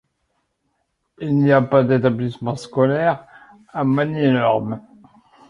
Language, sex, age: French, male, 60-69